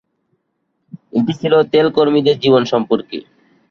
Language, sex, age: Bengali, male, under 19